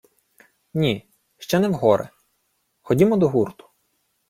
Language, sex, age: Ukrainian, male, 19-29